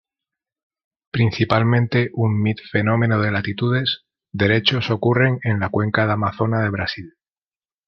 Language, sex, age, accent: Spanish, male, 30-39, España: Centro-Sur peninsular (Madrid, Toledo, Castilla-La Mancha)